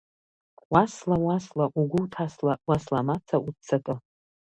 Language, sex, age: Abkhazian, female, 30-39